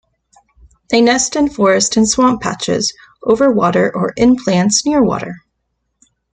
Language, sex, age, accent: English, female, 40-49, United States English